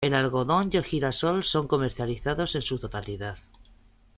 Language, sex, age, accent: Spanish, male, 30-39, España: Centro-Sur peninsular (Madrid, Toledo, Castilla-La Mancha)